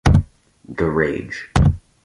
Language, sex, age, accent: English, male, 19-29, United States English